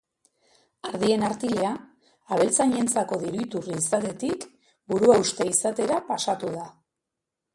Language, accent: Basque, Mendebalekoa (Araba, Bizkaia, Gipuzkoako mendebaleko herri batzuk)